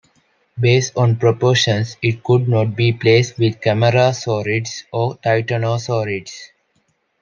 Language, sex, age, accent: English, male, 19-29, India and South Asia (India, Pakistan, Sri Lanka)